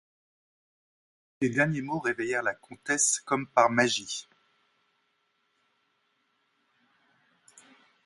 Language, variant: French, Français de métropole